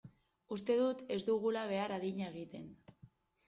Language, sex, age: Basque, female, 19-29